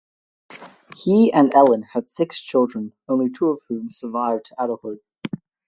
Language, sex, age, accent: English, male, under 19, Australian English